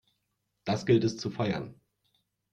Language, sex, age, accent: German, male, 40-49, Deutschland Deutsch